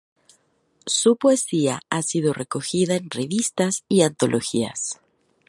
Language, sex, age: Spanish, female, 30-39